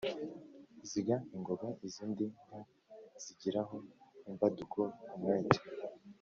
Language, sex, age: Kinyarwanda, male, 19-29